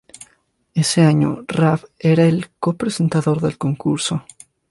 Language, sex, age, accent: Spanish, male, 19-29, Andino-Pacífico: Colombia, Perú, Ecuador, oeste de Bolivia y Venezuela andina